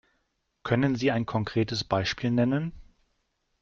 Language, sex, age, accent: German, male, 40-49, Deutschland Deutsch